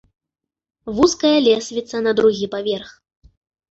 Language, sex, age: Belarusian, female, 19-29